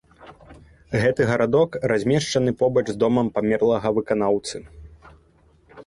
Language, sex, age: Belarusian, male, 19-29